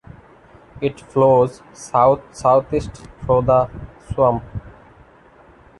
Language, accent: English, India and South Asia (India, Pakistan, Sri Lanka)